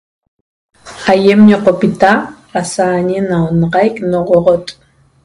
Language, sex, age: Toba, female, 40-49